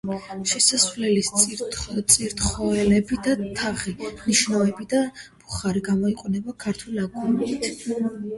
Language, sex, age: Georgian, female, under 19